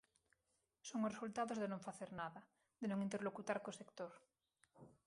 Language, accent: Galician, Normativo (estándar)